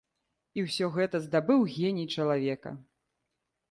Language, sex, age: Belarusian, female, 30-39